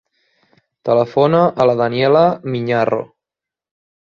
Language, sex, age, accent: Catalan, male, 19-29, Oriental